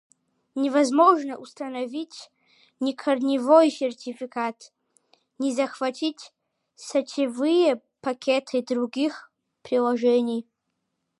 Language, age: Russian, under 19